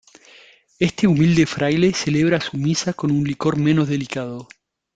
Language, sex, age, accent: Spanish, male, 50-59, Rioplatense: Argentina, Uruguay, este de Bolivia, Paraguay